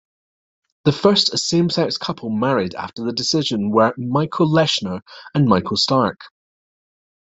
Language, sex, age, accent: English, male, 40-49, Scottish English